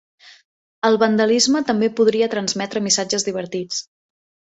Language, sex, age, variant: Catalan, female, 30-39, Central